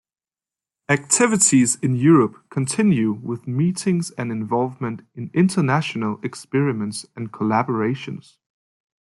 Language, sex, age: English, male, 19-29